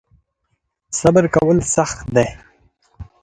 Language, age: Pashto, under 19